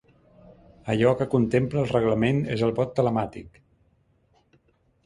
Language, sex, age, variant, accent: Catalan, male, 40-49, Central, central